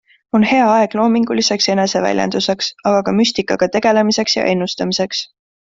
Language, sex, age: Estonian, female, 19-29